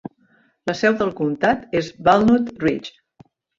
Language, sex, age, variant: Catalan, female, 60-69, Central